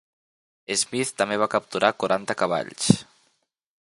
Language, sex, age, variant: Catalan, male, 19-29, Nord-Occidental